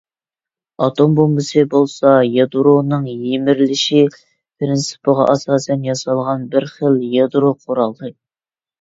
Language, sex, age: Uyghur, male, 19-29